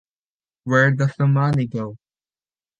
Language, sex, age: English, male, 19-29